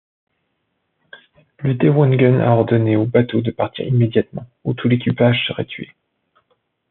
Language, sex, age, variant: French, male, 40-49, Français de métropole